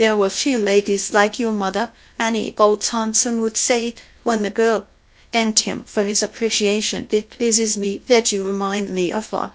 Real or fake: fake